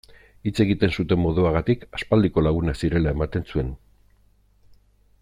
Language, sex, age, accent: Basque, male, 50-59, Erdialdekoa edo Nafarra (Gipuzkoa, Nafarroa)